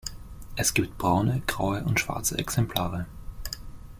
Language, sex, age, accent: German, male, 19-29, Österreichisches Deutsch